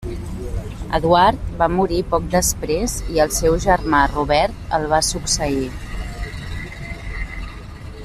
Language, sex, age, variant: Catalan, female, 40-49, Nord-Occidental